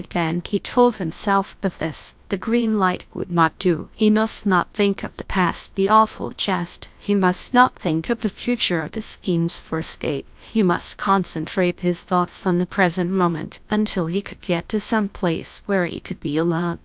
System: TTS, GlowTTS